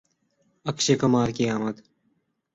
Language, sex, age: Urdu, male, 19-29